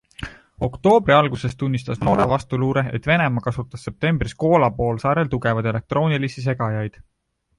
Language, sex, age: Estonian, male, 19-29